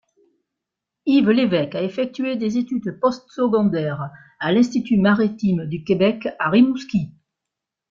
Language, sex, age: French, female, 60-69